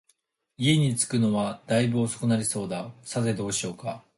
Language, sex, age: Japanese, male, 19-29